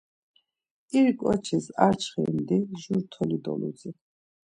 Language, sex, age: Laz, female, 50-59